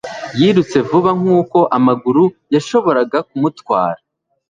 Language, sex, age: Kinyarwanda, male, 19-29